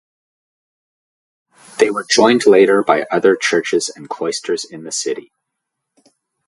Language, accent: English, Canadian English